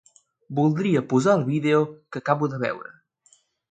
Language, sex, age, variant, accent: Catalan, male, under 19, Central, central